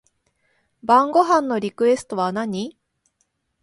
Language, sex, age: Japanese, female, 30-39